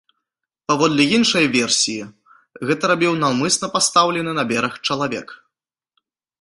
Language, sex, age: Belarusian, male, 19-29